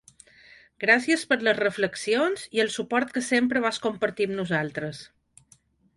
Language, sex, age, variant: Catalan, female, 40-49, Balear